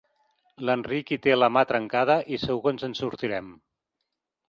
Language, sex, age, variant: Catalan, male, 50-59, Nord-Occidental